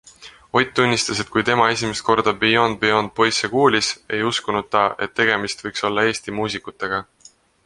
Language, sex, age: Estonian, male, 19-29